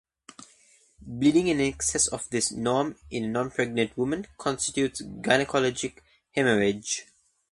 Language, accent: English, Australian English